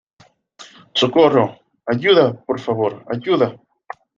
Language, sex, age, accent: Spanish, male, 19-29, Andino-Pacífico: Colombia, Perú, Ecuador, oeste de Bolivia y Venezuela andina